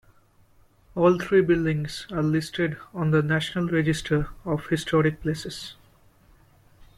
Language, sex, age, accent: English, male, 19-29, India and South Asia (India, Pakistan, Sri Lanka)